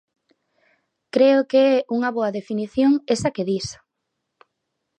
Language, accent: Galician, Oriental (común en zona oriental); Normativo (estándar)